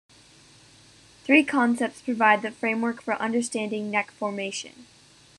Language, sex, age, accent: English, female, under 19, United States English